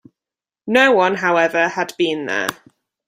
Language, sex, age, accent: English, female, 19-29, England English